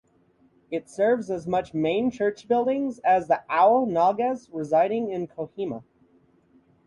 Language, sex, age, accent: English, male, 19-29, United States English